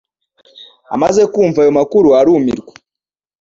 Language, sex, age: Kinyarwanda, male, under 19